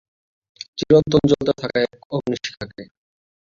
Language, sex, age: Bengali, male, 19-29